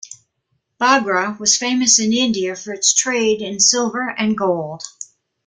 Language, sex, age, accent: English, female, 70-79, United States English